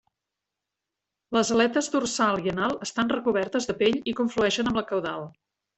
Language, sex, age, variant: Catalan, female, 40-49, Central